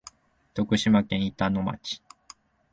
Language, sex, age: Japanese, male, 19-29